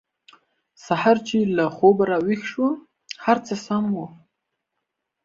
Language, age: Pashto, under 19